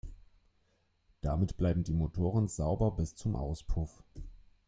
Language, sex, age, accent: German, male, 30-39, Deutschland Deutsch